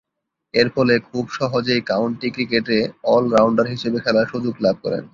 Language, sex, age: Bengali, male, 19-29